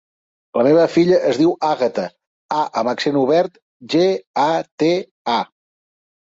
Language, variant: Catalan, Central